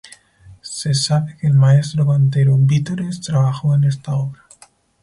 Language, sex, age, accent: Spanish, male, 19-29, España: Centro-Sur peninsular (Madrid, Toledo, Castilla-La Mancha)